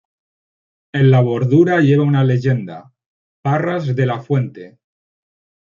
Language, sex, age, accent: Spanish, male, 40-49, España: Norte peninsular (Asturias, Castilla y León, Cantabria, País Vasco, Navarra, Aragón, La Rioja, Guadalajara, Cuenca)